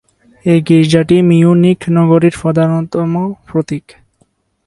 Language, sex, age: Bengali, male, 19-29